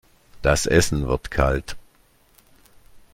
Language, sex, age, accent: German, male, 60-69, Deutschland Deutsch